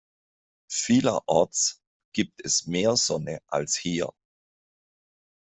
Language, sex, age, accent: German, male, 50-59, Deutschland Deutsch